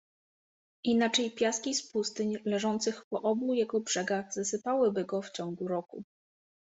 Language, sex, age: Polish, female, 30-39